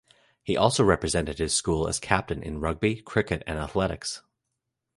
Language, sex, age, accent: English, male, 30-39, Canadian English